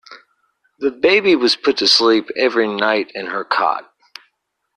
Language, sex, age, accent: English, male, 30-39, United States English